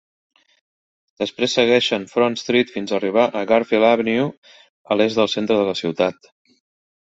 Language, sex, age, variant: Catalan, male, 40-49, Central